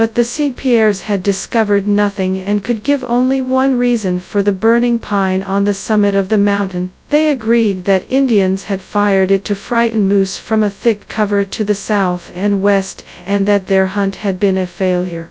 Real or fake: fake